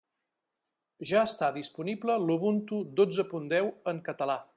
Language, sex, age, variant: Catalan, male, 50-59, Central